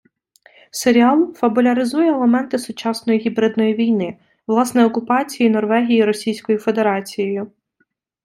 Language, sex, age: Ukrainian, female, 19-29